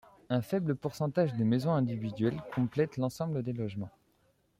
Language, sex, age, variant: French, male, 30-39, Français de métropole